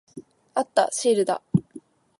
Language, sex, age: Japanese, female, 19-29